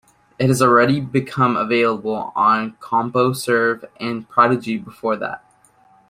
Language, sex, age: English, male, 19-29